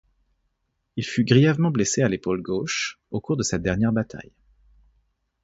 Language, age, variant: French, 30-39, Français de métropole